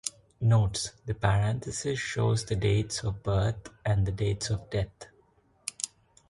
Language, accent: English, India and South Asia (India, Pakistan, Sri Lanka)